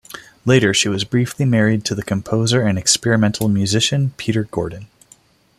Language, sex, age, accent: English, male, 30-39, United States English